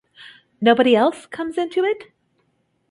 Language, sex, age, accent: English, female, 30-39, Canadian English